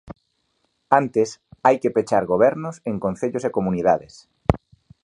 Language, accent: Galician, Normativo (estándar)